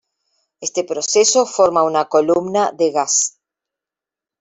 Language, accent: Spanish, Rioplatense: Argentina, Uruguay, este de Bolivia, Paraguay